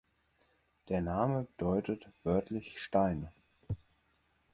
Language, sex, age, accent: German, male, 19-29, Deutschland Deutsch